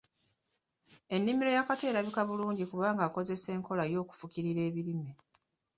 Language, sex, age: Ganda, female, 40-49